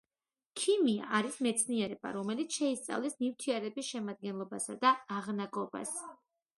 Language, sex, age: Georgian, female, 30-39